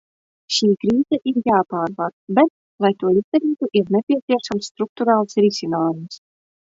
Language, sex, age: Latvian, female, 19-29